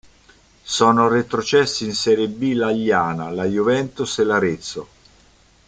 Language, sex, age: Italian, male, 50-59